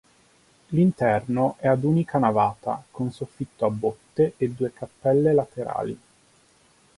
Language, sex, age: Italian, male, 30-39